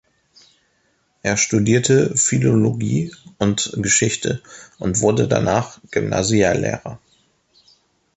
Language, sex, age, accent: German, male, 19-29, Deutschland Deutsch